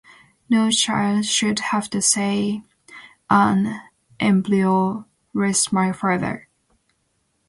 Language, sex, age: English, female, 19-29